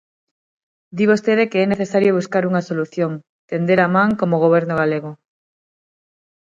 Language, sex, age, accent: Galician, female, 30-39, Normativo (estándar); Neofalante